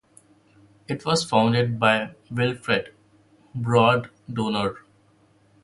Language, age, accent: English, 19-29, India and South Asia (India, Pakistan, Sri Lanka)